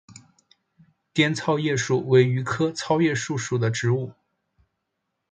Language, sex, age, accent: Chinese, male, under 19, 出生地：湖北省